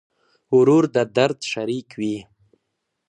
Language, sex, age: Pashto, male, under 19